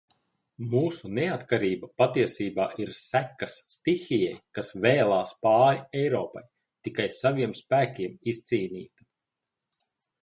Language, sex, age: Latvian, male, 40-49